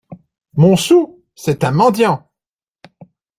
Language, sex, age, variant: French, male, 60-69, Français de métropole